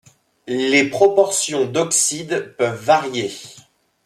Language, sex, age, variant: French, male, 30-39, Français de métropole